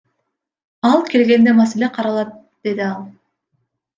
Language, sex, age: Kyrgyz, female, 19-29